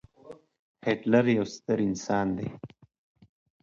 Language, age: Pashto, 19-29